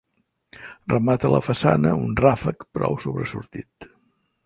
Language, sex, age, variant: Catalan, male, 60-69, Central